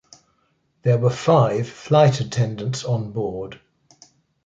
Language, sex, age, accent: English, male, 70-79, England English